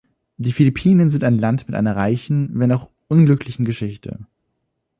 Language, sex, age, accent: German, male, 19-29, Deutschland Deutsch